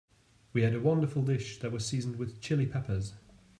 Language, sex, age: English, male, 30-39